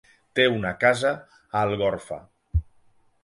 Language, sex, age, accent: Catalan, male, 40-49, valencià